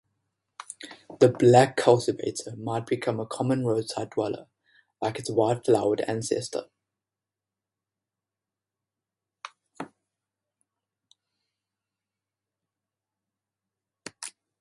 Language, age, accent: English, 19-29, Southern African (South Africa, Zimbabwe, Namibia)